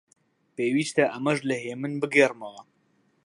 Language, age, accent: Central Kurdish, under 19, سۆرانی